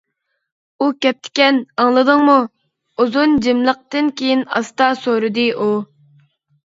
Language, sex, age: Uyghur, female, under 19